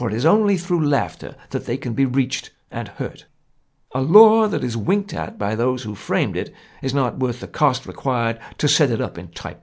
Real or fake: real